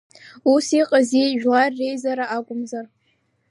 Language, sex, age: Abkhazian, female, 19-29